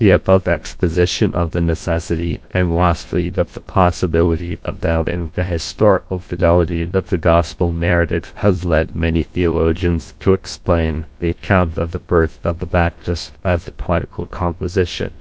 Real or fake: fake